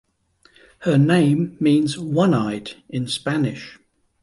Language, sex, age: English, male, 50-59